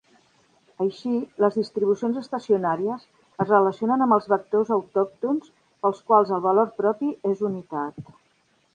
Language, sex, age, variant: Catalan, female, 50-59, Central